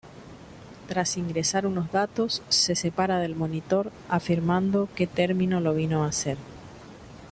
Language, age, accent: Spanish, 50-59, Rioplatense: Argentina, Uruguay, este de Bolivia, Paraguay